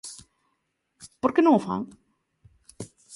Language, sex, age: Galician, female, 19-29